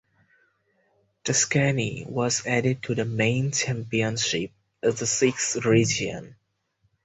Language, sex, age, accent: English, male, 19-29, United States English